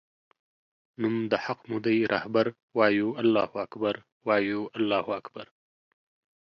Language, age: Pashto, 19-29